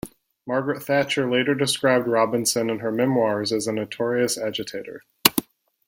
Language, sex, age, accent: English, male, 30-39, United States English